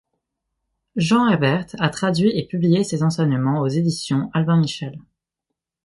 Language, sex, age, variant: French, male, under 19, Français de métropole